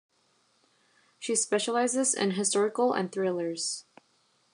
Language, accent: English, United States English